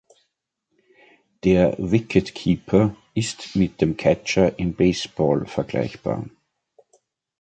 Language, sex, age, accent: German, male, 50-59, Österreichisches Deutsch